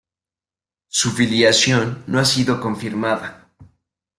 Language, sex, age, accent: Spanish, male, 19-29, México